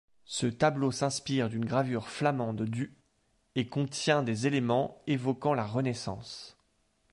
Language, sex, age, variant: French, male, 30-39, Français de métropole